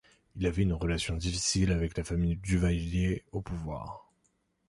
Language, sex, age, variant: French, male, 19-29, Français de métropole